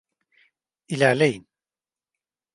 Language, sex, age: Turkish, male, 30-39